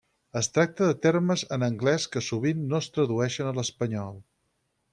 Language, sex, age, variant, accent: Catalan, male, 50-59, Central, central